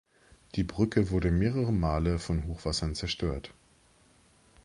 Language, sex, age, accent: German, male, 30-39, Deutschland Deutsch